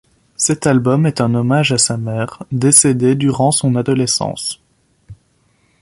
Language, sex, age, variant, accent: French, male, under 19, Français d'Europe, Français de Belgique